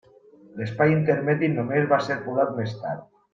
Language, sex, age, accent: Catalan, male, 40-49, valencià